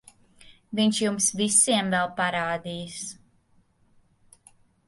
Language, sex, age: Latvian, female, 19-29